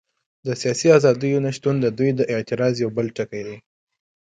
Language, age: Pashto, 19-29